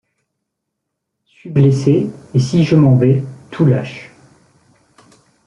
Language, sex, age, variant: French, male, 30-39, Français de métropole